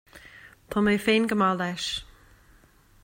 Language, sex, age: Irish, female, 40-49